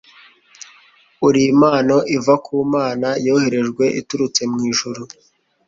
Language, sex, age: Kinyarwanda, male, 40-49